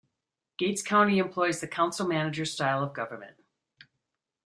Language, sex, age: English, female, 50-59